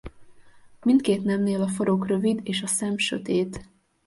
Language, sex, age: Hungarian, female, 19-29